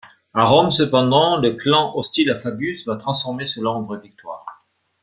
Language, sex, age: French, male, 50-59